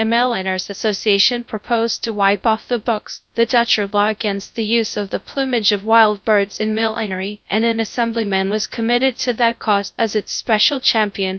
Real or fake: fake